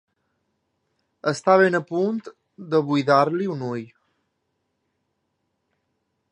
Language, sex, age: Catalan, male, 19-29